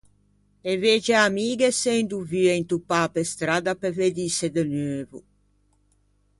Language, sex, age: Ligurian, female, 60-69